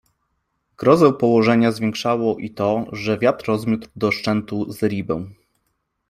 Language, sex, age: Polish, male, 30-39